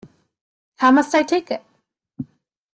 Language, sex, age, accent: English, female, 19-29, Canadian English